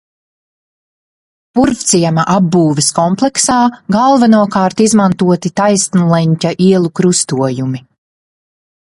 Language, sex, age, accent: Latvian, female, 40-49, bez akcenta